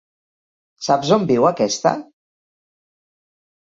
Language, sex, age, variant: Catalan, female, 40-49, Central